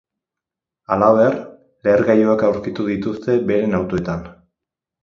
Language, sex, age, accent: Basque, male, 19-29, Erdialdekoa edo Nafarra (Gipuzkoa, Nafarroa)